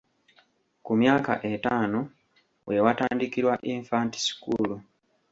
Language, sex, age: Ganda, male, 19-29